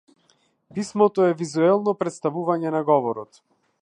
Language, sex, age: Macedonian, female, 19-29